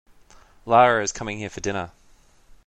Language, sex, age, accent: English, male, 30-39, Australian English